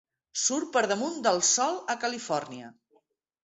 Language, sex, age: Catalan, female, 40-49